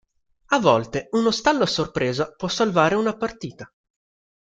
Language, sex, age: Italian, male, 30-39